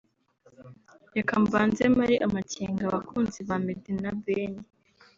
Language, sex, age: Kinyarwanda, female, 19-29